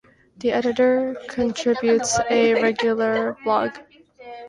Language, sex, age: English, female, 19-29